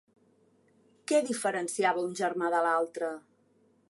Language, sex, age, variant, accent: Catalan, female, 40-49, Central, central